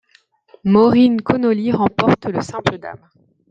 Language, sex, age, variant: French, female, 30-39, Français de métropole